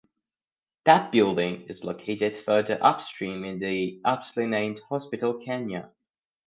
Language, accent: English, England English